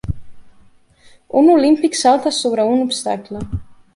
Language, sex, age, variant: Catalan, female, 19-29, Central